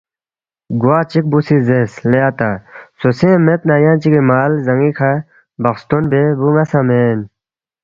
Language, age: Balti, 19-29